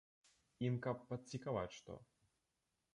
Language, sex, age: Belarusian, male, 19-29